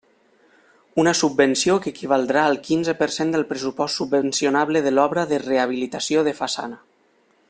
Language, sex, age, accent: Catalan, male, 19-29, valencià